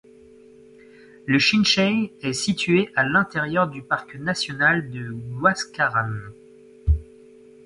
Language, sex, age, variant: French, male, 30-39, Français de métropole